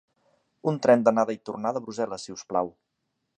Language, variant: Catalan, Central